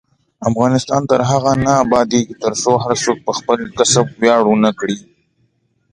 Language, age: Pashto, 19-29